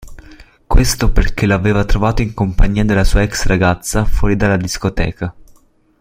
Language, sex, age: Italian, male, 19-29